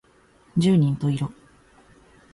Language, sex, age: Japanese, female, 19-29